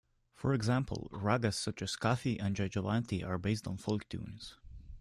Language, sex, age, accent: English, male, 19-29, England English